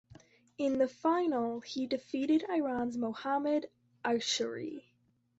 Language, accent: English, United States English